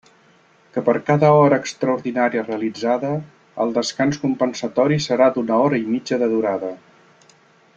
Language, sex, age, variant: Catalan, male, 50-59, Central